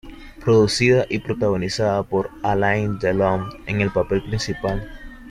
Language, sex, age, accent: Spanish, male, 19-29, México